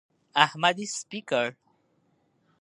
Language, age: Pashto, 30-39